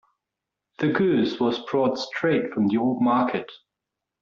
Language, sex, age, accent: English, male, 19-29, England English